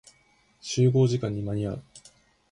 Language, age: Japanese, 19-29